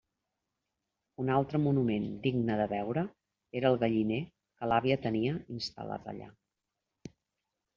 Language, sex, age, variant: Catalan, female, 40-49, Central